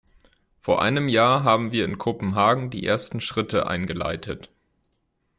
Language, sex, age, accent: German, male, 19-29, Deutschland Deutsch